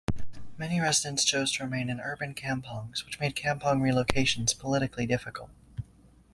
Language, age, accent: English, under 19, United States English